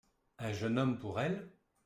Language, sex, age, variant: French, male, 30-39, Français de métropole